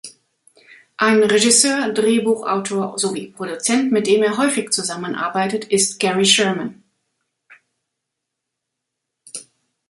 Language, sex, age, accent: German, female, 50-59, Deutschland Deutsch